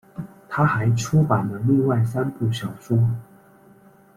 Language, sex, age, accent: Chinese, male, 19-29, 出生地：四川省